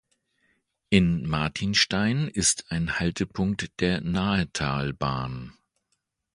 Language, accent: German, Deutschland Deutsch